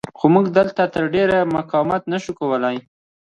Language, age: Pashto, under 19